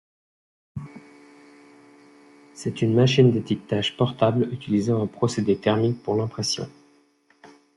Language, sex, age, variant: French, male, 19-29, Français de métropole